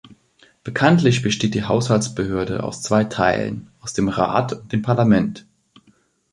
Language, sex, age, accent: German, male, 19-29, Deutschland Deutsch